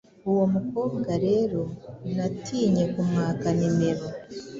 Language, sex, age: Kinyarwanda, female, 40-49